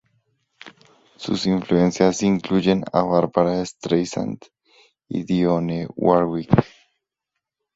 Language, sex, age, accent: Spanish, male, 19-29, Andino-Pacífico: Colombia, Perú, Ecuador, oeste de Bolivia y Venezuela andina